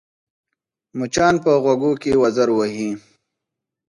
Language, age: Pashto, 19-29